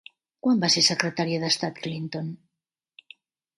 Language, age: Catalan, 60-69